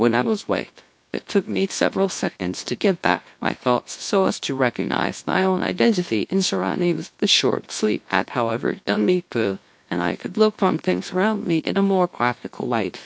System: TTS, GlowTTS